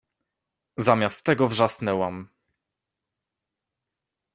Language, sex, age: Polish, male, 19-29